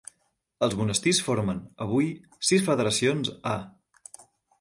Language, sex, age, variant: Catalan, male, 30-39, Central